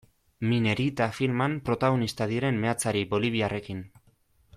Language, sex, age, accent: Basque, male, 19-29, Erdialdekoa edo Nafarra (Gipuzkoa, Nafarroa)